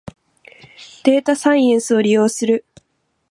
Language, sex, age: Japanese, female, 19-29